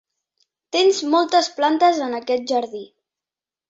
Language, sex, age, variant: Catalan, female, 50-59, Central